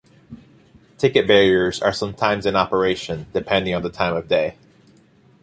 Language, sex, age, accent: English, male, 19-29, United States English